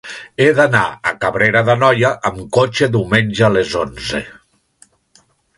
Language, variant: Catalan, Nord-Occidental